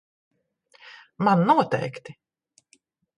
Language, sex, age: Latvian, female, 60-69